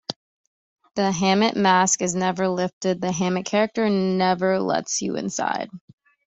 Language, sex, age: English, female, 19-29